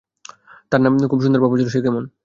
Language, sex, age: Bengali, male, 19-29